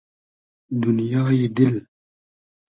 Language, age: Hazaragi, 19-29